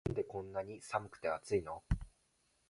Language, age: Japanese, 19-29